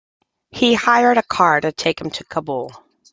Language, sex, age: English, female, 40-49